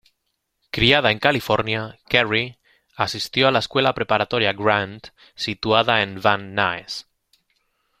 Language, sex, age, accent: Spanish, male, 30-39, España: Centro-Sur peninsular (Madrid, Toledo, Castilla-La Mancha)